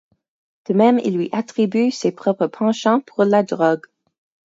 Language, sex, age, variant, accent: French, female, 19-29, Français d'Amérique du Nord, Français du Canada